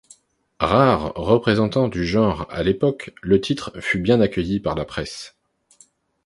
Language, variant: French, Français de métropole